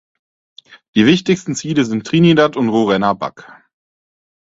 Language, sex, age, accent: German, male, 19-29, Deutschland Deutsch